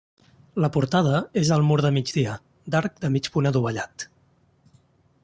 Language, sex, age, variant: Catalan, male, 30-39, Central